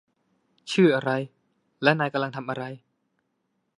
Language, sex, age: Thai, male, 19-29